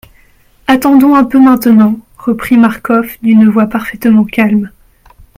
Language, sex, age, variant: French, female, 19-29, Français de métropole